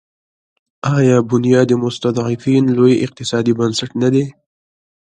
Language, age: Pashto, 19-29